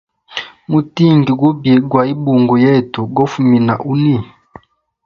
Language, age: Hemba, 19-29